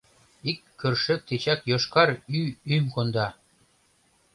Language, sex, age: Mari, male, 30-39